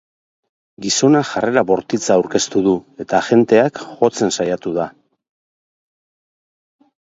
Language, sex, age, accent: Basque, male, 50-59, Mendebalekoa (Araba, Bizkaia, Gipuzkoako mendebaleko herri batzuk)